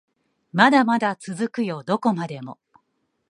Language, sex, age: Japanese, female, 40-49